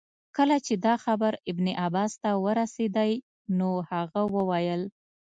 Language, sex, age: Pashto, female, 30-39